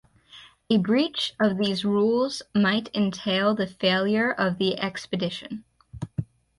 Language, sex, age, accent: English, female, 19-29, United States English